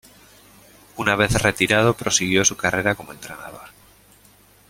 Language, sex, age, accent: Spanish, male, 30-39, España: Norte peninsular (Asturias, Castilla y León, Cantabria, País Vasco, Navarra, Aragón, La Rioja, Guadalajara, Cuenca)